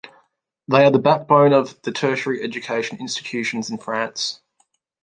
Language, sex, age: English, male, 30-39